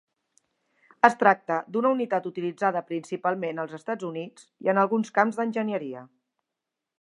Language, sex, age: Catalan, female, 50-59